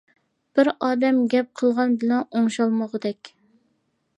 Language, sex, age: Uyghur, female, 19-29